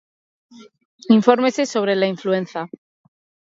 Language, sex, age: Spanish, female, 40-49